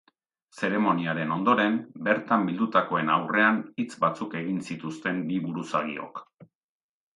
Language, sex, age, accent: Basque, male, 50-59, Erdialdekoa edo Nafarra (Gipuzkoa, Nafarroa)